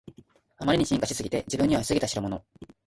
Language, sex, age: Japanese, male, 19-29